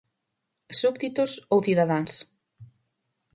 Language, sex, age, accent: Galician, female, 19-29, Normativo (estándar)